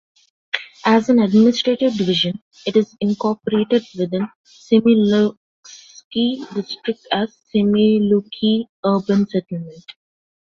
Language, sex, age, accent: English, female, 19-29, India and South Asia (India, Pakistan, Sri Lanka)